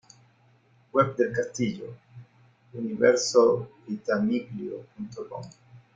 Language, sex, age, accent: Spanish, male, 40-49, España: Norte peninsular (Asturias, Castilla y León, Cantabria, País Vasco, Navarra, Aragón, La Rioja, Guadalajara, Cuenca)